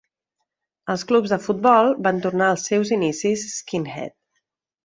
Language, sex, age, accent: Catalan, female, 40-49, Oriental